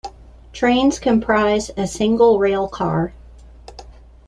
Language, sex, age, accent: English, female, 40-49, United States English